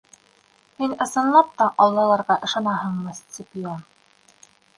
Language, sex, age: Bashkir, female, 19-29